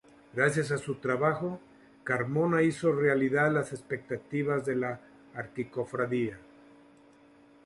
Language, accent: Spanish, México